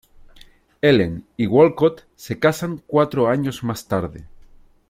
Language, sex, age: Spanish, male, 40-49